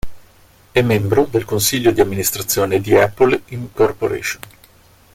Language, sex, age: Italian, male, 40-49